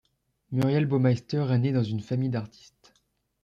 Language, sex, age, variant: French, male, under 19, Français de métropole